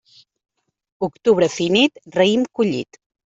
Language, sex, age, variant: Catalan, female, 30-39, Central